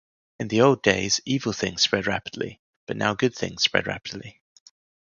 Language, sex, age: English, male, 30-39